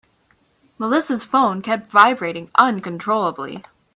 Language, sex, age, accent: English, female, 19-29, United States English